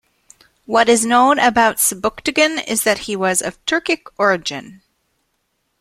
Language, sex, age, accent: English, female, 30-39, United States English